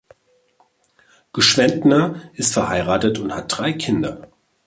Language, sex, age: German, male, 40-49